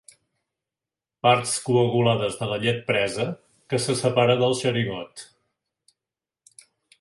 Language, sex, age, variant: Catalan, male, 60-69, Central